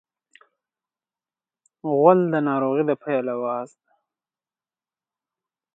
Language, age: Pashto, 30-39